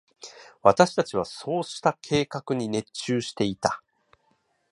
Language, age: Japanese, 50-59